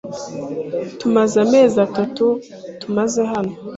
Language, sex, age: Kinyarwanda, female, 19-29